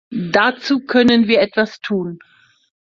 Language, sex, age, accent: German, female, 50-59, Deutschland Deutsch